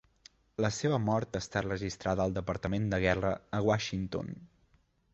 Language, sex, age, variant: Catalan, male, 19-29, Central